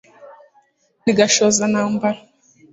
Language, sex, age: Kinyarwanda, female, 19-29